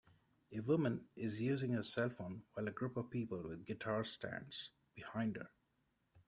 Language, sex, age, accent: English, male, 30-39, India and South Asia (India, Pakistan, Sri Lanka)